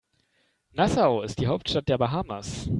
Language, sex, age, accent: German, male, 19-29, Deutschland Deutsch